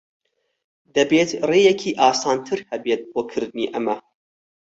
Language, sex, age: Central Kurdish, male, 30-39